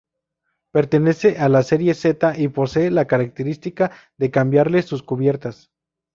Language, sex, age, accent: Spanish, male, 19-29, México